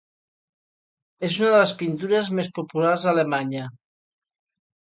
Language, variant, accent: Catalan, Central, central